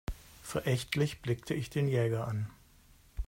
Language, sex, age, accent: German, male, 50-59, Deutschland Deutsch